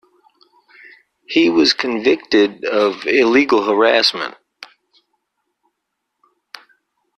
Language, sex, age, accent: English, male, 30-39, United States English